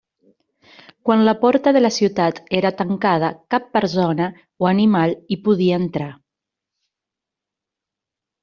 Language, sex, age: Catalan, female, 40-49